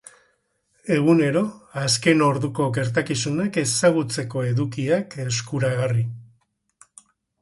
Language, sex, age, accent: Basque, male, 60-69, Mendebalekoa (Araba, Bizkaia, Gipuzkoako mendebaleko herri batzuk)